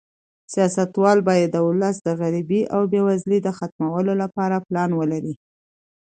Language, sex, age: Pashto, female, 19-29